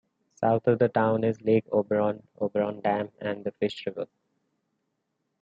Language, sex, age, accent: English, male, 19-29, India and South Asia (India, Pakistan, Sri Lanka)